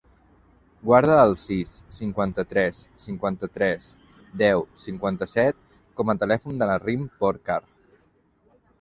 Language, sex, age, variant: Catalan, male, 30-39, Central